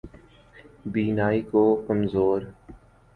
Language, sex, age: Urdu, male, 19-29